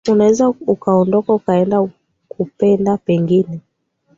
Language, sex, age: Swahili, female, 19-29